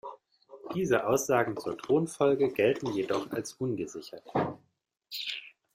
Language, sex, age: German, male, 30-39